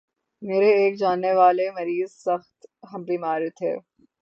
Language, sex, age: Urdu, female, 19-29